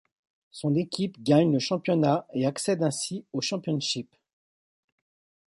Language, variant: French, Français de métropole